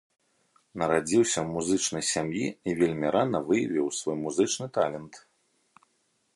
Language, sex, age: Belarusian, male, 30-39